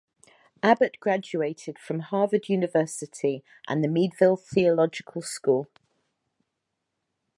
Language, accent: English, England English